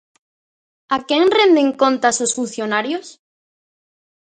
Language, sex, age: Galician, female, under 19